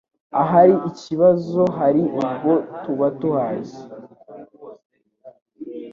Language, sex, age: Kinyarwanda, male, under 19